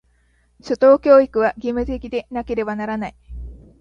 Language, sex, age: Japanese, female, 19-29